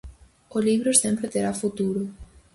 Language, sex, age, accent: Galician, female, under 19, Central (gheada)